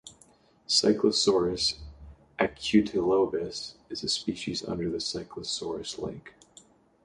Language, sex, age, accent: English, male, 19-29, United States English